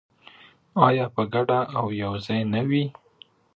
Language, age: Pashto, 30-39